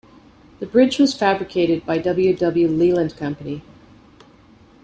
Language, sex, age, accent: English, female, 50-59, Canadian English